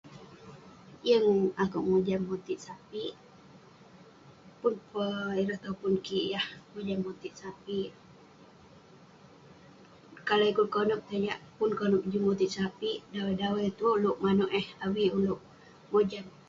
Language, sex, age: Western Penan, female, under 19